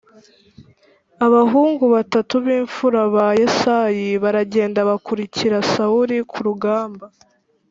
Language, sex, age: Kinyarwanda, female, under 19